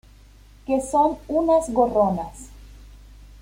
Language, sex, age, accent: Spanish, female, 30-39, Andino-Pacífico: Colombia, Perú, Ecuador, oeste de Bolivia y Venezuela andina